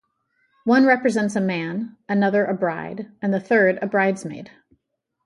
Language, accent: English, United States English